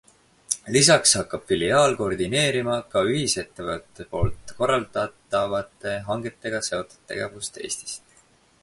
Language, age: Estonian, 19-29